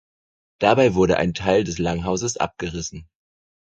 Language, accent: German, Deutschland Deutsch